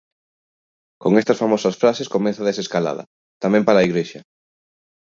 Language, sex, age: Galician, male, 30-39